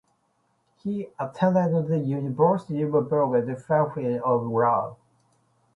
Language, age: English, 50-59